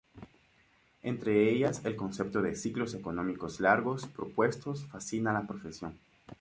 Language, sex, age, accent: Spanish, male, 19-29, América central